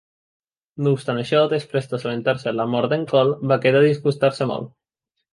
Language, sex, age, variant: Catalan, male, 19-29, Central